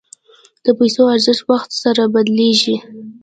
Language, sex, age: Pashto, female, under 19